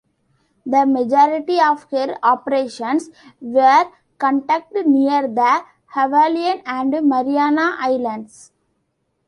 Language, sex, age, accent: English, female, under 19, India and South Asia (India, Pakistan, Sri Lanka)